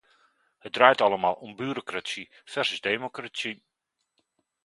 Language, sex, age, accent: Dutch, male, 40-49, Nederlands Nederlands